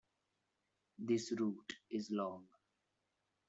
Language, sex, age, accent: English, male, 19-29, India and South Asia (India, Pakistan, Sri Lanka)